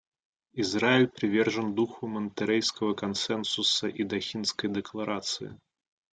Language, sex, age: Russian, male, 30-39